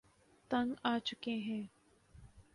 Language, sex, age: Urdu, female, 19-29